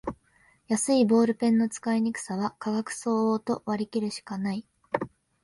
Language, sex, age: Japanese, female, 19-29